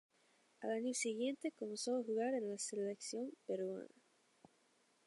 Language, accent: Spanish, Rioplatense: Argentina, Uruguay, este de Bolivia, Paraguay